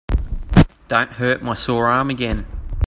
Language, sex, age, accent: English, male, 19-29, Australian English